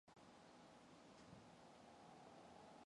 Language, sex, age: Mongolian, female, 19-29